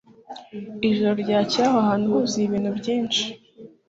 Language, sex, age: Kinyarwanda, female, 19-29